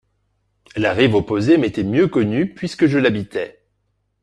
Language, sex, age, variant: French, male, 40-49, Français de métropole